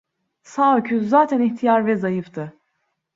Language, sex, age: Turkish, female, 30-39